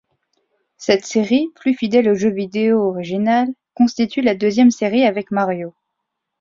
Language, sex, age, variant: French, female, 19-29, Français de métropole